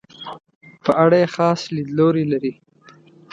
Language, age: Pashto, 19-29